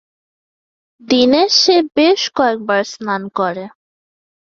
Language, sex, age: Bengali, female, 19-29